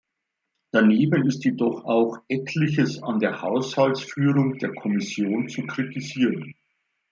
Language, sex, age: German, male, 60-69